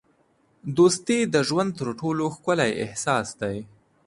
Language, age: Pashto, under 19